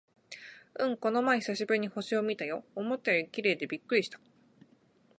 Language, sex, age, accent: Japanese, female, 30-39, 日本人